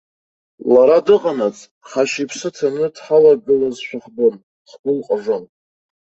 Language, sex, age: Abkhazian, male, 19-29